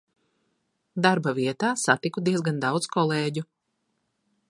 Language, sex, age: Latvian, female, 30-39